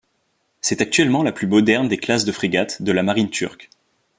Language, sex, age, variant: French, male, 19-29, Français de métropole